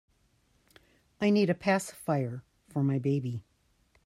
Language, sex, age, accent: English, female, 60-69, United States English